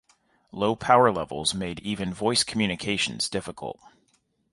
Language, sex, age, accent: English, male, 30-39, United States English